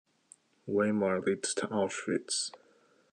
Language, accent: English, United States English